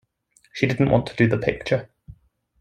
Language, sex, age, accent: English, male, 19-29, England English